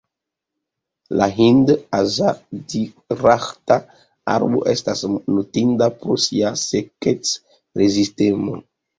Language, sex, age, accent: Esperanto, male, 30-39, Internacia